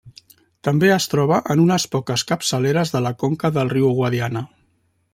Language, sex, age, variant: Catalan, male, 50-59, Central